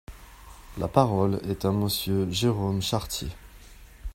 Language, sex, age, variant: French, male, 40-49, Français de métropole